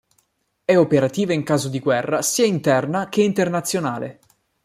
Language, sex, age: Italian, male, 19-29